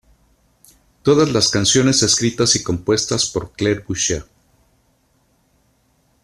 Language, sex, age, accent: Spanish, male, 50-59, México